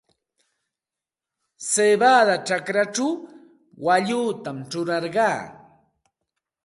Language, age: Santa Ana de Tusi Pasco Quechua, 40-49